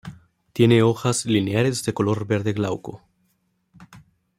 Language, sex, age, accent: Spanish, male, 19-29, México